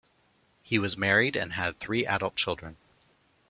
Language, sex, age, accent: English, male, 30-39, Canadian English